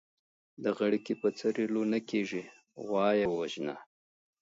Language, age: Pashto, 40-49